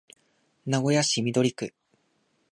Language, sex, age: Japanese, male, 19-29